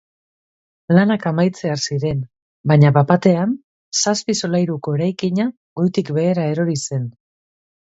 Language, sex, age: Basque, female, 40-49